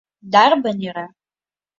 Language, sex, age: Abkhazian, female, under 19